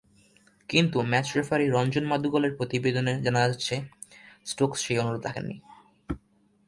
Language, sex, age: Bengali, male, under 19